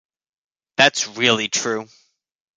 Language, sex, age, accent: English, male, 19-29, United States English